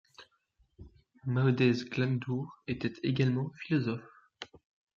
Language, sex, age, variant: French, male, under 19, Français de métropole